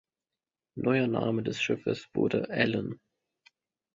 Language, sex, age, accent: German, male, 19-29, Deutschland Deutsch